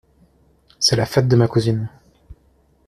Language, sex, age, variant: French, male, 30-39, Français de métropole